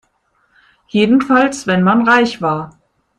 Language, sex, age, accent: German, female, 50-59, Deutschland Deutsch